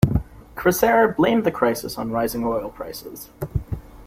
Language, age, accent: English, under 19, Canadian English